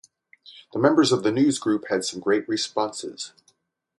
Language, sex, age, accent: English, male, 60-69, United States English